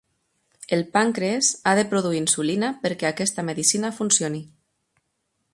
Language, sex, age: Catalan, female, 30-39